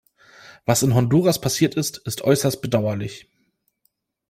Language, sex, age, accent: German, male, 30-39, Deutschland Deutsch